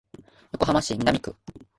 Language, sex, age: Japanese, male, 19-29